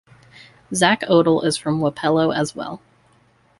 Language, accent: English, United States English